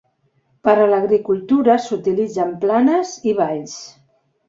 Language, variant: Catalan, Central